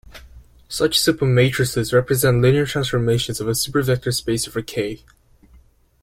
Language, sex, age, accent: English, male, under 19, United States English